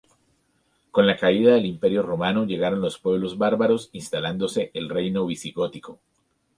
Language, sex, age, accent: Spanish, male, 40-49, Andino-Pacífico: Colombia, Perú, Ecuador, oeste de Bolivia y Venezuela andina